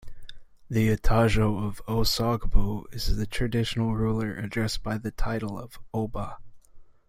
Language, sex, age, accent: English, male, 19-29, United States English